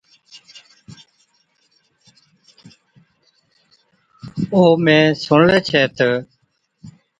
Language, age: Od, 40-49